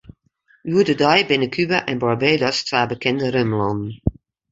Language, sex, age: Western Frisian, female, 50-59